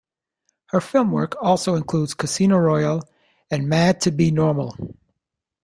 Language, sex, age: English, male, 40-49